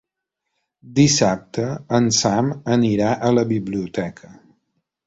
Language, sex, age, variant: Catalan, male, 50-59, Balear